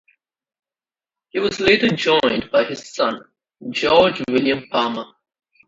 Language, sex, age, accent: English, male, under 19, India and South Asia (India, Pakistan, Sri Lanka)